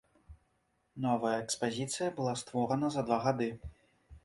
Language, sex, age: Belarusian, male, 30-39